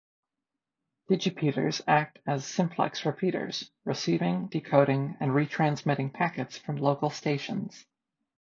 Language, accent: English, United States English